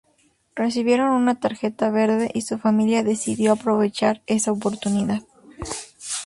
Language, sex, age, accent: Spanish, female, 19-29, México